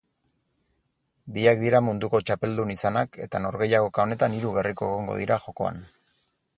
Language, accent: Basque, Erdialdekoa edo Nafarra (Gipuzkoa, Nafarroa)